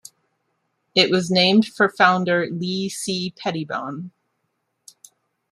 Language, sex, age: English, female, 40-49